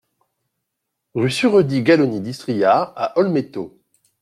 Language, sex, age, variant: French, male, 40-49, Français de métropole